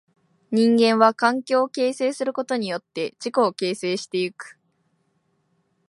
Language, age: Japanese, 19-29